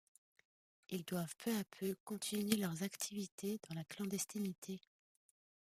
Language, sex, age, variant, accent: French, female, 30-39, Français d'Europe, Français de Suisse